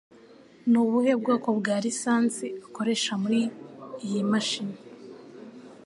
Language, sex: Kinyarwanda, female